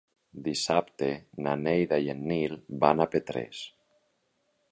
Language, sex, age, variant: Catalan, male, 40-49, Nord-Occidental